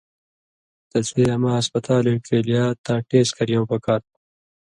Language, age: Indus Kohistani, 30-39